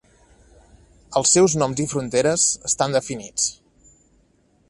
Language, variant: Catalan, Nord-Occidental